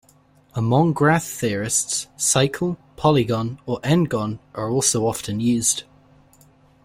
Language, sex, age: English, male, 19-29